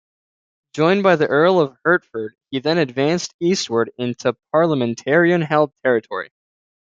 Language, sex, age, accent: English, male, under 19, Canadian English